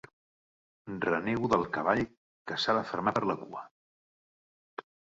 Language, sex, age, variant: Catalan, male, 50-59, Central